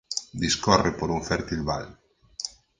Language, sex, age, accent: Galician, male, 40-49, Oriental (común en zona oriental)